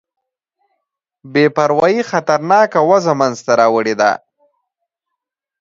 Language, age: Pashto, 19-29